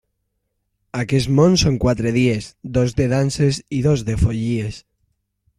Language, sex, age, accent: Catalan, male, under 19, valencià